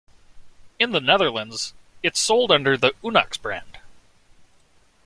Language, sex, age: English, male, 19-29